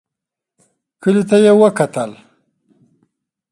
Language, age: Pashto, 19-29